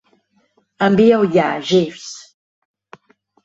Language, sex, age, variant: Catalan, female, 60-69, Central